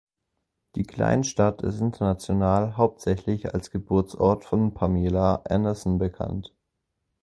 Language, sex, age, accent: German, male, under 19, Deutschland Deutsch